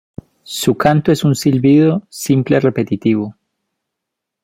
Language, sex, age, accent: Spanish, male, 19-29, Andino-Pacífico: Colombia, Perú, Ecuador, oeste de Bolivia y Venezuela andina